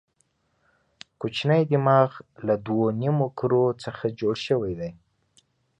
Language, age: Pashto, 19-29